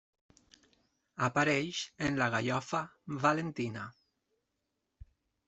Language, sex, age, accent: Catalan, male, 30-39, valencià